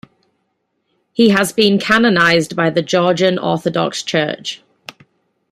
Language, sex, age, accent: English, female, 30-39, England English